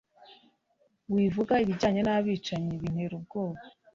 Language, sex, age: Kinyarwanda, female, 30-39